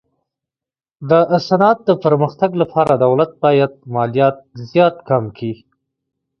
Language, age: Pashto, 30-39